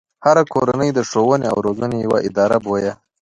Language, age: Pashto, 19-29